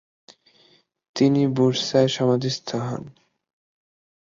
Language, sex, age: Bengali, male, under 19